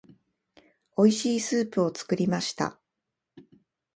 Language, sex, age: Japanese, female, 40-49